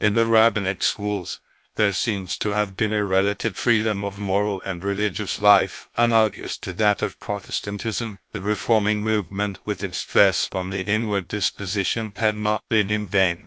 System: TTS, GlowTTS